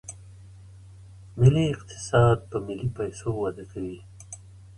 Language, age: Pashto, 60-69